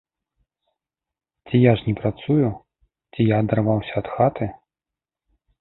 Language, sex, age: Belarusian, male, 30-39